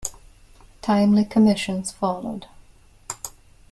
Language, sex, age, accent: English, female, 50-59, Scottish English